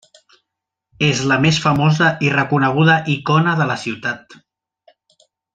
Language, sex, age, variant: Catalan, male, 40-49, Central